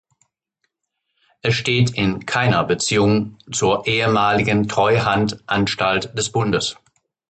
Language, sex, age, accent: German, male, 50-59, Deutschland Deutsch